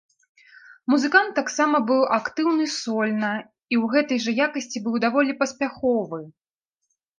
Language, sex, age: Belarusian, female, 30-39